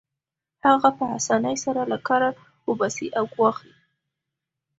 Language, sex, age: Pashto, female, under 19